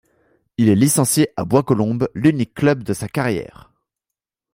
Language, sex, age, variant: French, male, under 19, Français de métropole